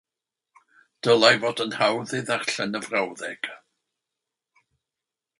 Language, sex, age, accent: Welsh, male, 70-79, Y Deyrnas Unedig Cymraeg